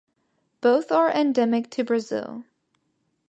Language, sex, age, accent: English, female, under 19, United States English